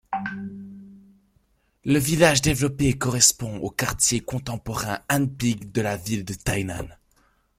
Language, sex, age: French, male, 19-29